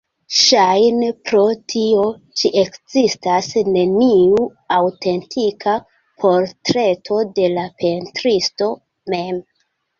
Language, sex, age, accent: Esperanto, female, 19-29, Internacia